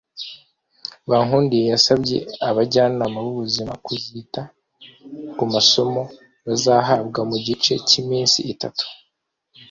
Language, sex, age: Kinyarwanda, male, 19-29